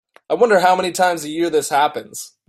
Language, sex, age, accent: English, male, 19-29, United States English